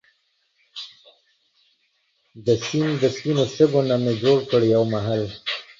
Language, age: Pashto, 30-39